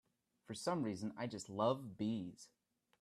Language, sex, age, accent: English, male, 19-29, United States English